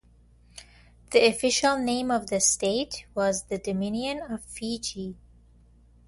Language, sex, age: English, female, 30-39